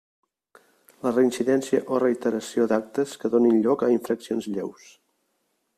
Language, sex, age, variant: Catalan, male, 50-59, Central